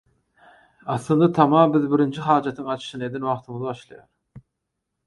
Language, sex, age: Turkmen, male, 30-39